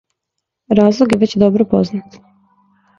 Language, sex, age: Serbian, female, 19-29